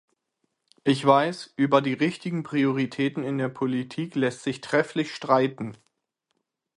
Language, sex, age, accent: German, male, 30-39, Deutschland Deutsch